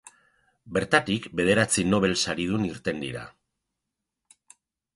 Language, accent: Basque, Erdialdekoa edo Nafarra (Gipuzkoa, Nafarroa)